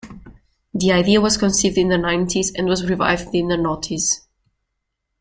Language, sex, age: English, female, 19-29